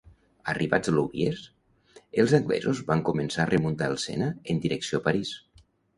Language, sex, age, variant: Catalan, male, 50-59, Nord-Occidental